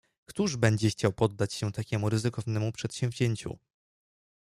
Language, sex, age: Polish, male, 19-29